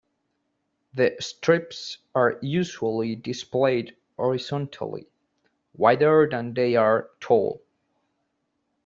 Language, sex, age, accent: English, male, 19-29, United States English